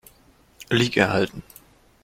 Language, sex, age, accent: German, male, under 19, Deutschland Deutsch